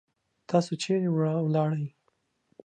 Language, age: Pashto, 19-29